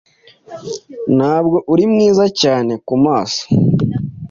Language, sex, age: Kinyarwanda, male, 19-29